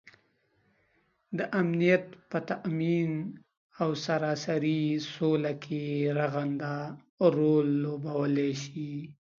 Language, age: Pashto, 19-29